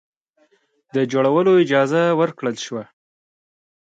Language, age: Pashto, 19-29